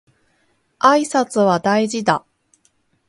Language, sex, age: Japanese, female, 30-39